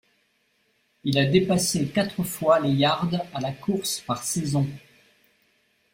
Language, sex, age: French, male, 50-59